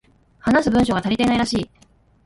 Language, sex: Japanese, female